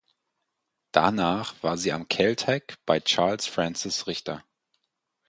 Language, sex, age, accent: German, male, 19-29, Deutschland Deutsch